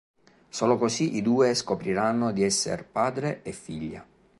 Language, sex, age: Italian, male, 30-39